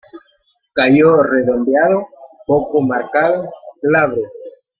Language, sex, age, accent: Spanish, male, 19-29, América central